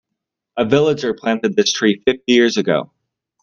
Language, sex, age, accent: English, male, 19-29, United States English